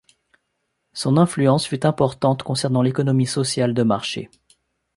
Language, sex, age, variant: French, male, 40-49, Français de métropole